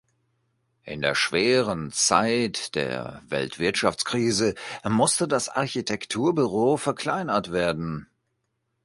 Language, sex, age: German, male, 40-49